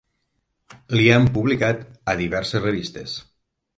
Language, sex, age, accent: Catalan, male, 50-59, occidental